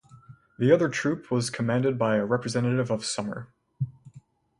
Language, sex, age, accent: English, male, 19-29, United States English